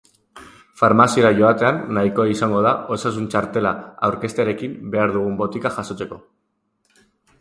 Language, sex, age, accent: Basque, female, 40-49, Mendebalekoa (Araba, Bizkaia, Gipuzkoako mendebaleko herri batzuk)